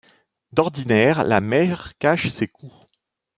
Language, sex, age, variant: French, male, 50-59, Français de métropole